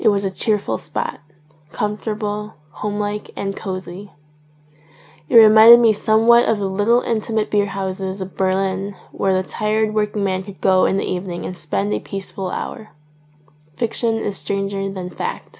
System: none